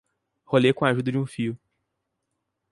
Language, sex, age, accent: Portuguese, male, 19-29, Mineiro